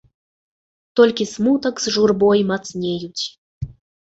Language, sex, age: Belarusian, female, 19-29